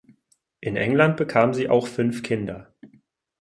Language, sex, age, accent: German, male, 30-39, Deutschland Deutsch